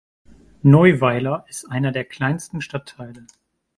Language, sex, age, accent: German, male, 30-39, Deutschland Deutsch